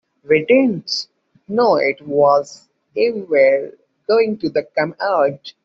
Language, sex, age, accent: English, male, 30-39, India and South Asia (India, Pakistan, Sri Lanka)